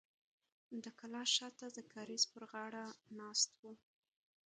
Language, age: Pashto, under 19